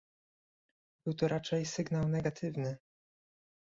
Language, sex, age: Polish, male, 19-29